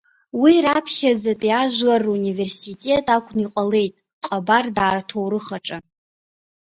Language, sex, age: Abkhazian, female, 19-29